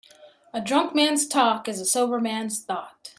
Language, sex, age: English, female, 30-39